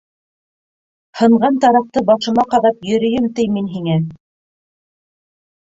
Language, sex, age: Bashkir, female, 30-39